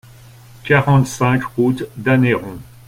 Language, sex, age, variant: French, male, 40-49, Français de métropole